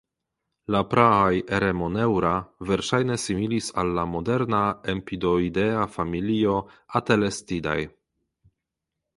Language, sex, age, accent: Esperanto, male, 30-39, Internacia